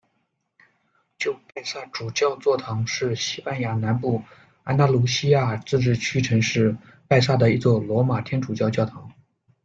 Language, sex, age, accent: Chinese, male, 30-39, 出生地：江苏省